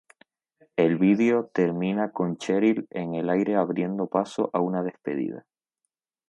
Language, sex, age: Spanish, male, 19-29